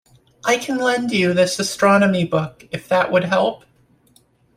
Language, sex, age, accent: English, female, 30-39, United States English